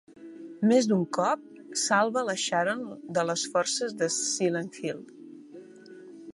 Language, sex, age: Catalan, female, 40-49